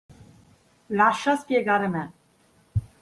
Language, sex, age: Italian, female, 30-39